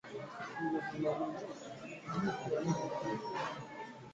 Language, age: English, 19-29